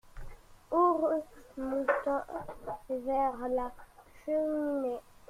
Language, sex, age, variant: French, male, 40-49, Français de métropole